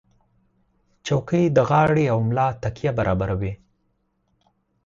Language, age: Pashto, 30-39